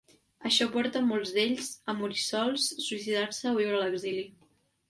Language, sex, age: Catalan, female, 19-29